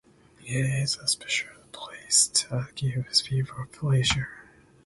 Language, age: English, under 19